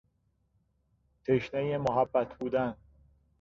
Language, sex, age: Persian, male, 30-39